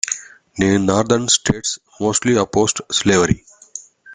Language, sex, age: English, male, 40-49